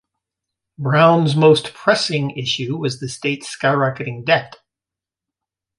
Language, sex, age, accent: English, male, 50-59, United States English